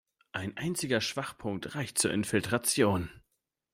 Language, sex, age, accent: German, male, 19-29, Deutschland Deutsch